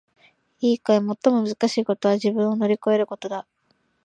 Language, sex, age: Japanese, female, 19-29